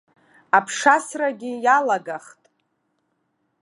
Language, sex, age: Abkhazian, female, 30-39